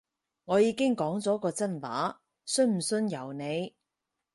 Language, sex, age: Cantonese, female, 30-39